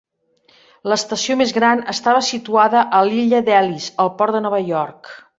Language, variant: Catalan, Central